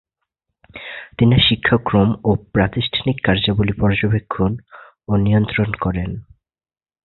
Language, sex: Bengali, male